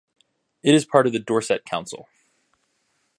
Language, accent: English, United States English